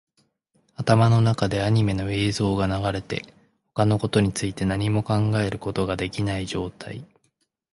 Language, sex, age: Japanese, male, 19-29